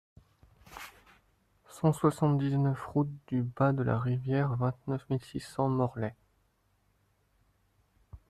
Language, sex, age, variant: French, male, 19-29, Français de métropole